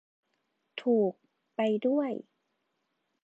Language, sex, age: Thai, female, 19-29